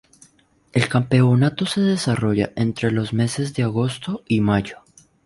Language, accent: Spanish, Caribe: Cuba, Venezuela, Puerto Rico, República Dominicana, Panamá, Colombia caribeña, México caribeño, Costa del golfo de México